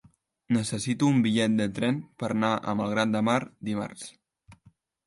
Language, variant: Catalan, Central